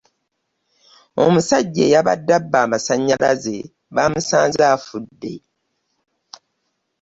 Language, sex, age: Ganda, female, 50-59